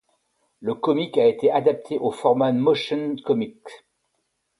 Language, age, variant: French, 60-69, Français de métropole